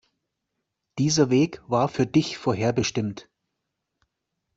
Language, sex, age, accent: German, male, 40-49, Deutschland Deutsch